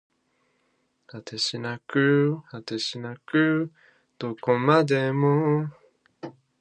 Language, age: Japanese, 19-29